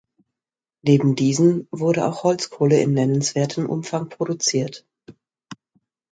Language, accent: German, Deutschland Deutsch